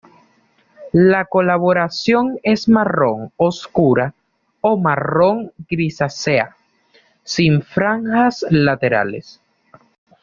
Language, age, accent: Spanish, 50-59, Caribe: Cuba, Venezuela, Puerto Rico, República Dominicana, Panamá, Colombia caribeña, México caribeño, Costa del golfo de México